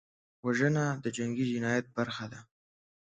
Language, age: Pashto, under 19